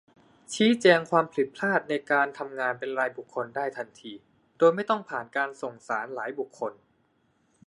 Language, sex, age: Thai, male, 19-29